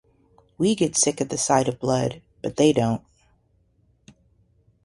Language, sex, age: English, female, 40-49